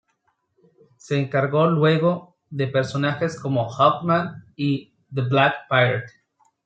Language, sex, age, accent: Spanish, male, 30-39, México